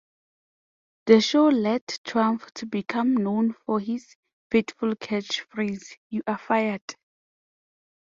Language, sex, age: English, female, 19-29